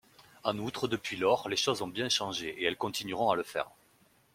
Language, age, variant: French, 30-39, Français de métropole